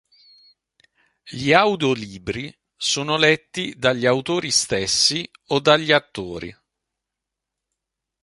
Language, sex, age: Italian, male, 40-49